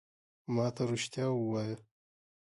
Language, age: Pashto, 40-49